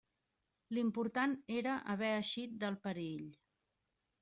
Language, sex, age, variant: Catalan, female, 40-49, Central